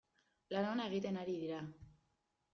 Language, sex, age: Basque, female, 19-29